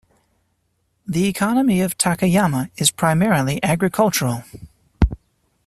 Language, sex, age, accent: English, male, 30-39, United States English